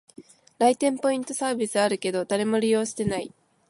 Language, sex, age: Japanese, female, 19-29